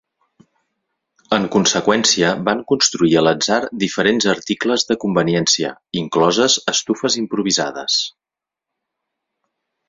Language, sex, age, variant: Catalan, male, 40-49, Central